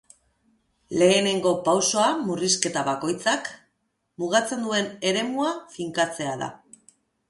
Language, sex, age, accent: Basque, female, 40-49, Mendebalekoa (Araba, Bizkaia, Gipuzkoako mendebaleko herri batzuk)